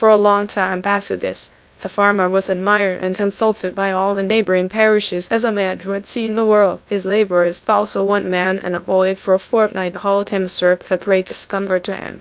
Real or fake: fake